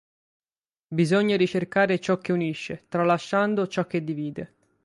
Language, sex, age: Italian, male, 19-29